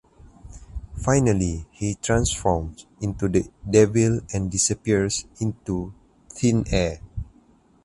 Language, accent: English, Malaysian English